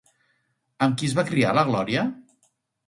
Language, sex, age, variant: Catalan, male, 40-49, Central